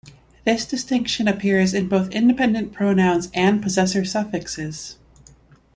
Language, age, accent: English, 19-29, United States English